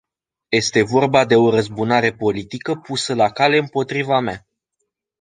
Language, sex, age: Romanian, male, 19-29